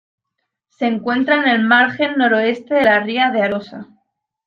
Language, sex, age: Spanish, female, 19-29